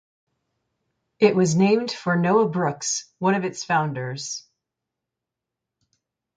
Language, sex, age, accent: English, female, 30-39, United States English